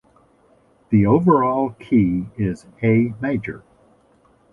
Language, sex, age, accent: English, male, 60-69, United States English